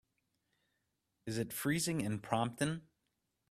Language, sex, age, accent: English, male, 30-39, United States English